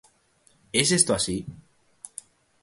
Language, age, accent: Spanish, 19-29, España: Centro-Sur peninsular (Madrid, Toledo, Castilla-La Mancha)